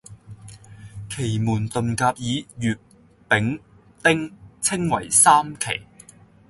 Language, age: Cantonese, 30-39